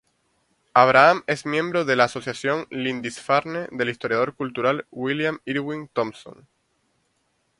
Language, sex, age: Spanish, male, 19-29